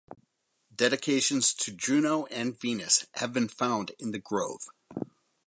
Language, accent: English, United States English